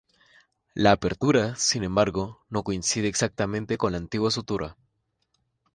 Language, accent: Spanish, Andino-Pacífico: Colombia, Perú, Ecuador, oeste de Bolivia y Venezuela andina